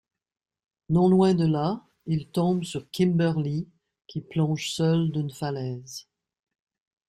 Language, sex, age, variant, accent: French, female, 50-59, Français d'Amérique du Nord, Français du Canada